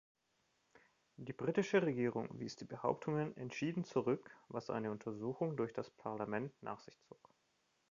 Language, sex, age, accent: German, male, 30-39, Deutschland Deutsch